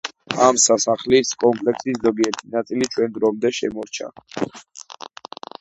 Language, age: Georgian, under 19